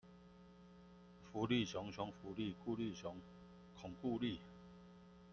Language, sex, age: Chinese, male, 40-49